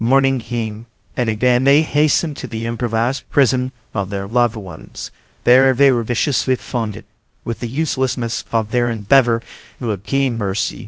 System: TTS, VITS